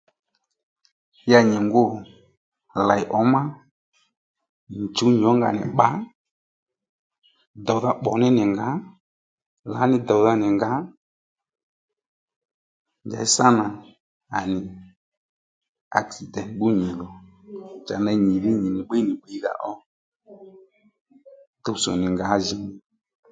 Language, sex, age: Lendu, male, 30-39